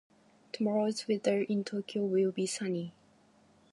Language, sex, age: Japanese, female, 19-29